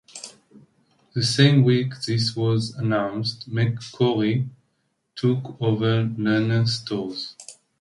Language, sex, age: English, male, 30-39